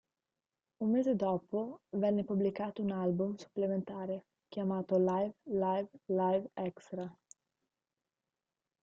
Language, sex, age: Italian, female, 19-29